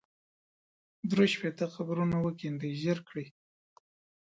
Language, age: Pashto, 30-39